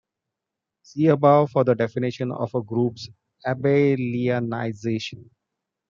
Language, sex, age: English, male, 40-49